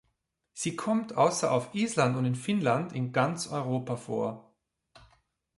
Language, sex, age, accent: German, male, 40-49, Österreichisches Deutsch